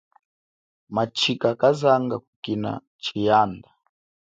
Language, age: Chokwe, 19-29